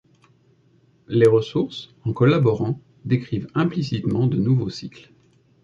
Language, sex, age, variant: French, male, 30-39, Français de métropole